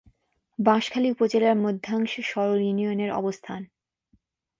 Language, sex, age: Bengali, female, 19-29